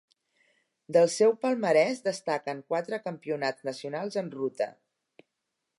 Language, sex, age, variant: Catalan, female, 60-69, Central